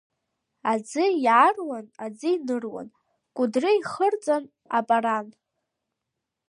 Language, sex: Abkhazian, female